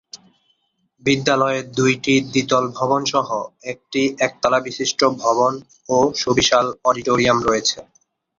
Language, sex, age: Bengali, male, 19-29